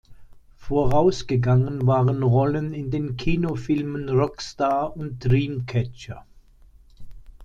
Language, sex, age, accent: German, male, 60-69, Deutschland Deutsch